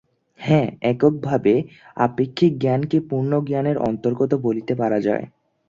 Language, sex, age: Bengali, male, under 19